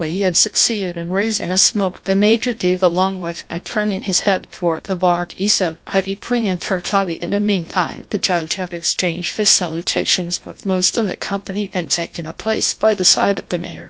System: TTS, GlowTTS